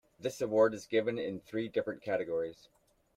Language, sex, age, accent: English, male, 40-49, Canadian English